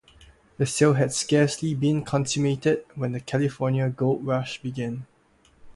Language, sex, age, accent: English, male, 19-29, United States English; Singaporean English